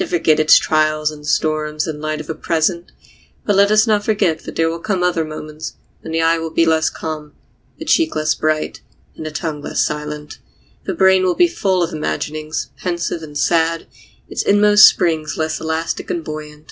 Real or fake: real